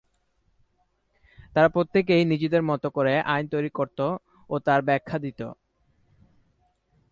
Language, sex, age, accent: Bengali, male, 19-29, Standard Bengali